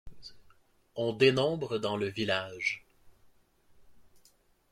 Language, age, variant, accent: French, 19-29, Français d'Amérique du Nord, Français du Canada